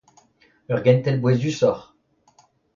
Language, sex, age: Breton, male, 30-39